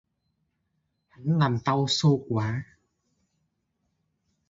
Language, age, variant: Vietnamese, 19-29, Hà Nội